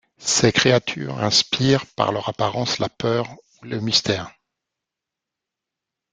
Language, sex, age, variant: French, male, 40-49, Français de métropole